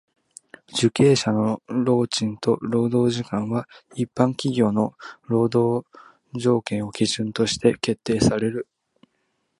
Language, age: Japanese, 19-29